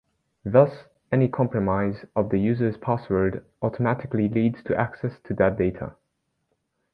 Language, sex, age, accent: English, male, 19-29, United States English